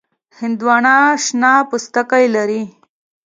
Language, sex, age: Pashto, female, 19-29